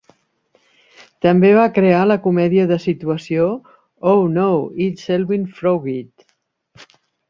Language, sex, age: Catalan, female, 60-69